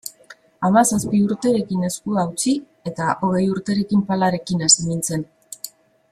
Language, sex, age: Basque, female, 50-59